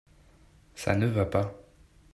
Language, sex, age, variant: French, male, 19-29, Français de métropole